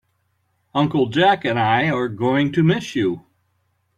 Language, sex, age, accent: English, male, 60-69, United States English